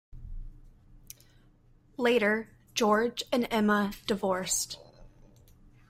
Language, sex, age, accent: English, female, 19-29, United States English